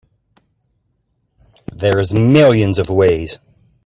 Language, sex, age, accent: English, male, 50-59, United States English